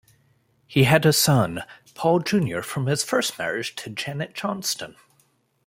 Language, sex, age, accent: English, male, 30-39, United States English